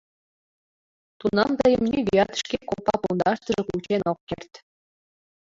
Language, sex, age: Mari, female, 19-29